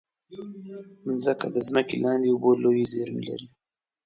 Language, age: Pashto, 19-29